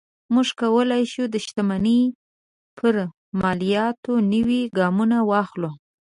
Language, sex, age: Pashto, female, 19-29